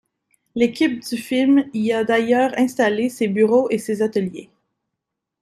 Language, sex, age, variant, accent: French, female, 19-29, Français d'Amérique du Nord, Français du Canada